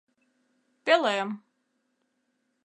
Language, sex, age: Mari, female, 30-39